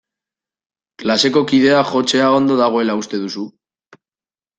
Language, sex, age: Basque, male, 19-29